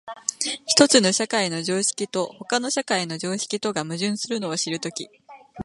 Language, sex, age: Japanese, female, 19-29